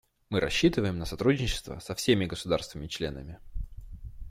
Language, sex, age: Russian, male, 19-29